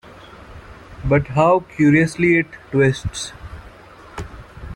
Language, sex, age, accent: English, male, 19-29, India and South Asia (India, Pakistan, Sri Lanka)